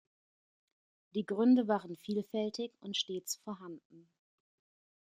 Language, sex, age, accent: German, female, 30-39, Deutschland Deutsch